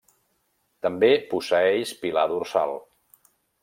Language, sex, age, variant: Catalan, male, 50-59, Central